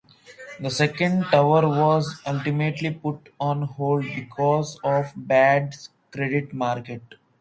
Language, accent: English, West Indies and Bermuda (Bahamas, Bermuda, Jamaica, Trinidad)